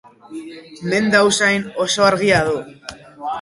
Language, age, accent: Basque, 19-29, Erdialdekoa edo Nafarra (Gipuzkoa, Nafarroa)